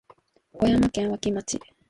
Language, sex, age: Japanese, female, 19-29